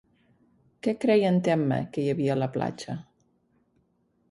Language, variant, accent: Catalan, Central, central